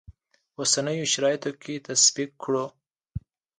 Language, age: Pashto, under 19